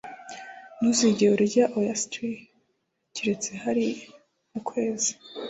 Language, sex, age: Kinyarwanda, female, 19-29